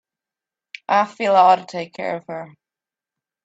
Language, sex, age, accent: English, female, 30-39, United States English